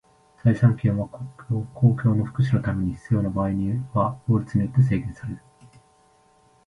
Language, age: Japanese, 19-29